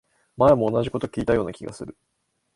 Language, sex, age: Japanese, male, 19-29